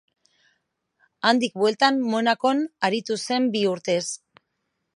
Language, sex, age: Basque, female, 40-49